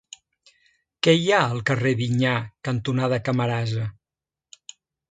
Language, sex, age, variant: Catalan, male, 50-59, Central